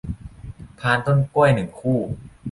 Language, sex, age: Thai, male, 19-29